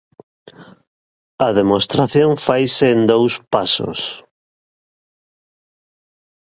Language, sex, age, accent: Galician, male, 50-59, Atlántico (seseo e gheada)